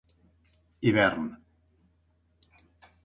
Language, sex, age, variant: Catalan, male, 40-49, Central